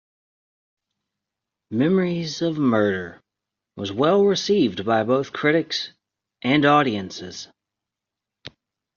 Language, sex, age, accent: English, male, 30-39, United States English